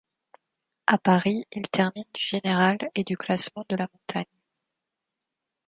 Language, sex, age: French, female, 19-29